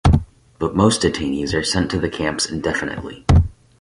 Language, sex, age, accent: English, male, 19-29, United States English